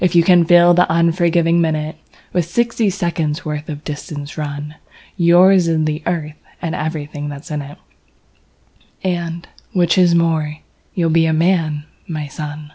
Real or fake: real